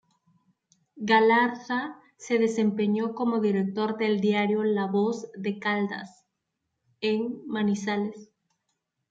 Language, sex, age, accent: Spanish, female, 30-39, Andino-Pacífico: Colombia, Perú, Ecuador, oeste de Bolivia y Venezuela andina